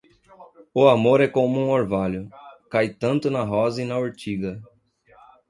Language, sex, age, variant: Portuguese, male, 40-49, Portuguese (Brasil)